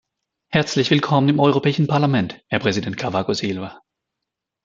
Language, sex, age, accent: German, male, 30-39, Deutschland Deutsch